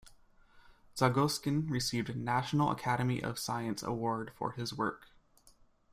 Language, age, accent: English, 19-29, United States English